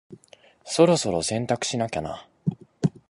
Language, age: Japanese, 19-29